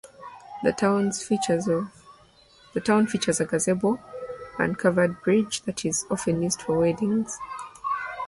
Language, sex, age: English, female, 19-29